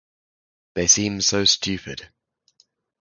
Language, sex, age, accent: English, male, 19-29, England English